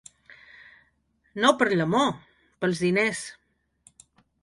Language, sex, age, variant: Catalan, female, 40-49, Balear